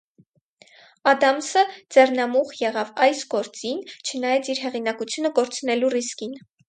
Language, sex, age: Armenian, female, under 19